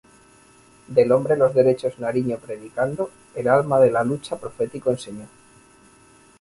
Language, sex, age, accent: Spanish, male, 19-29, España: Norte peninsular (Asturias, Castilla y León, Cantabria, País Vasco, Navarra, Aragón, La Rioja, Guadalajara, Cuenca)